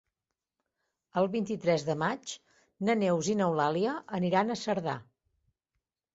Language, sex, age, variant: Catalan, female, 30-39, Central